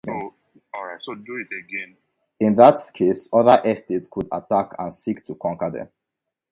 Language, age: English, 19-29